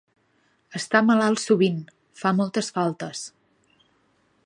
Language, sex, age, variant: Catalan, female, 19-29, Central